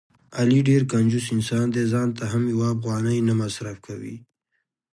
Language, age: Pashto, 30-39